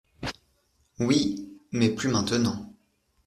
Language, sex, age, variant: French, male, 19-29, Français de métropole